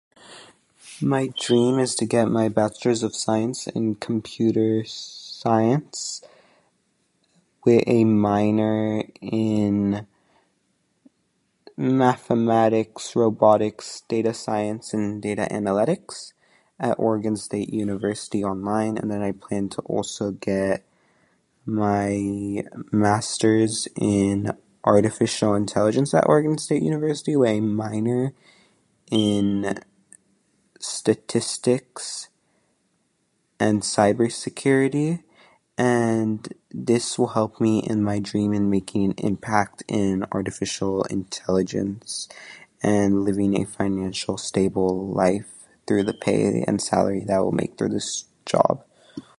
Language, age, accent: English, under 19, United States English